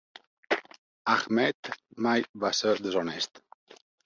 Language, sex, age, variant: Catalan, male, 50-59, Balear